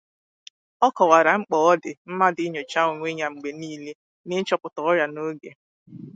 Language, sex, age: Igbo, female, 19-29